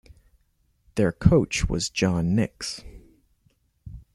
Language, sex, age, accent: English, male, under 19, Canadian English